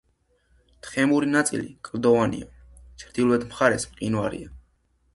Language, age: Georgian, under 19